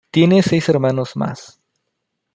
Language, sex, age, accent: Spanish, male, 30-39, México